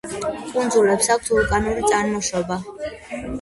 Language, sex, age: Georgian, female, under 19